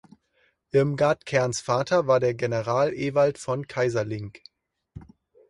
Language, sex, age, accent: German, male, 19-29, Deutschland Deutsch